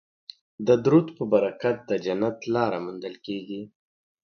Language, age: Pashto, 19-29